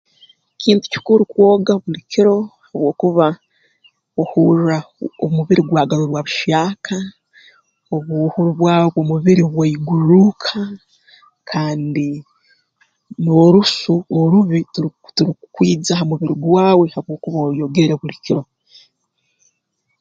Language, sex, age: Tooro, female, 19-29